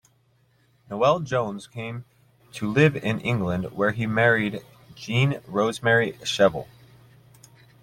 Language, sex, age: English, male, 19-29